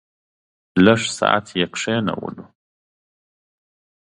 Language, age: Pashto, 30-39